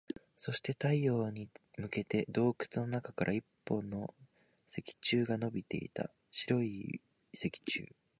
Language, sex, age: Japanese, male, 19-29